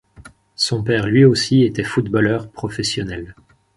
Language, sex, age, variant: French, male, 30-39, Français de métropole